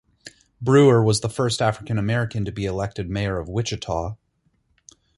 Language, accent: English, United States English